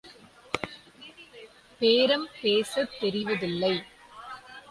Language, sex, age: Tamil, female, 19-29